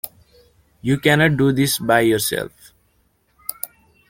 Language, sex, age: English, male, 19-29